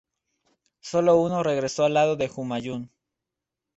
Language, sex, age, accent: Spanish, male, 19-29, México